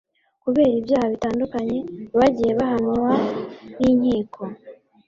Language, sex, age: Kinyarwanda, female, 19-29